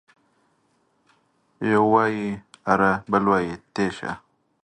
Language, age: Pashto, 19-29